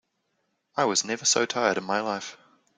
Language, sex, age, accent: English, male, 19-29, New Zealand English